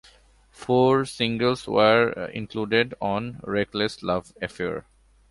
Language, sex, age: English, male, 19-29